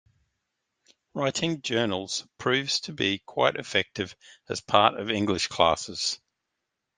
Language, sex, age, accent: English, male, 50-59, Australian English